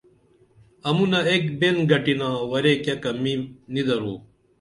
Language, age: Dameli, 40-49